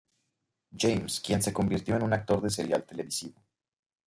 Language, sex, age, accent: Spanish, male, 19-29, México